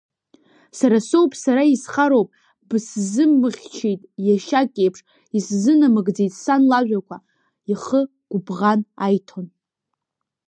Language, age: Abkhazian, under 19